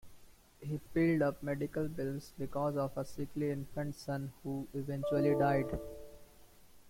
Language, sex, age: English, male, 19-29